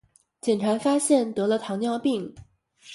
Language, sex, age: Chinese, female, 19-29